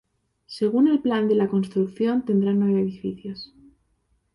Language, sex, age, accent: Spanish, female, under 19, España: Norte peninsular (Asturias, Castilla y León, Cantabria, País Vasco, Navarra, Aragón, La Rioja, Guadalajara, Cuenca)